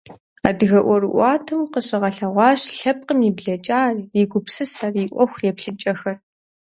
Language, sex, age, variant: Kabardian, female, under 19, Адыгэбзэ (Къэбэрдей, Кирил, псоми зэдай)